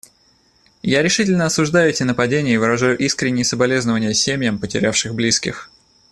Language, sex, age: Russian, male, 19-29